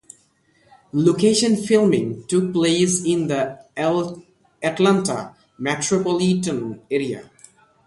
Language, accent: English, United States English; India and South Asia (India, Pakistan, Sri Lanka)